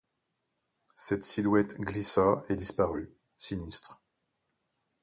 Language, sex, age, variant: French, male, 40-49, Français de métropole